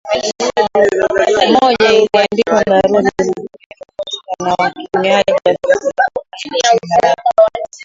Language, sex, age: Swahili, female, 19-29